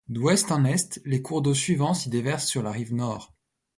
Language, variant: French, Français de métropole